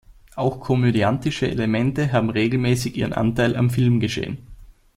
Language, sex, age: German, male, under 19